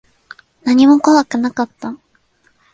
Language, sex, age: Japanese, female, 19-29